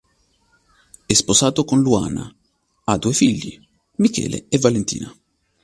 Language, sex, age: Italian, male, 19-29